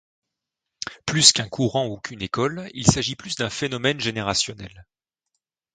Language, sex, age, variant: French, male, 19-29, Français de métropole